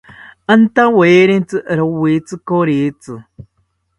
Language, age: South Ucayali Ashéninka, 30-39